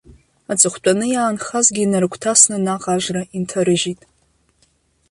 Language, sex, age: Abkhazian, female, 30-39